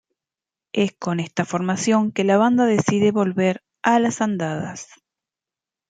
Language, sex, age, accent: Spanish, female, 40-49, Rioplatense: Argentina, Uruguay, este de Bolivia, Paraguay